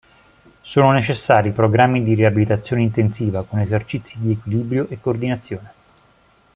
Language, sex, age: Italian, male, 40-49